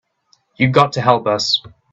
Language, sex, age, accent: English, male, 19-29, New Zealand English